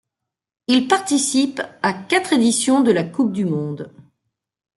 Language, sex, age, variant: French, female, 40-49, Français de métropole